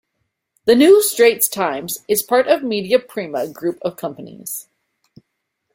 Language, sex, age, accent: English, female, 19-29, Canadian English